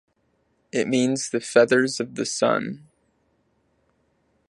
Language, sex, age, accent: English, male, 19-29, United States English